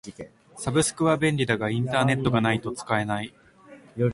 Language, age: Japanese, 19-29